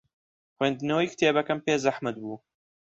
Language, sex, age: Central Kurdish, male, under 19